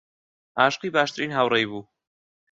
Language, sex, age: Central Kurdish, male, under 19